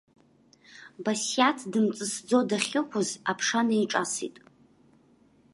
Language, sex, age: Abkhazian, female, under 19